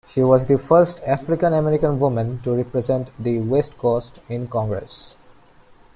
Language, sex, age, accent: English, male, 19-29, India and South Asia (India, Pakistan, Sri Lanka)